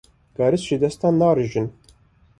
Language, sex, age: Kurdish, male, 19-29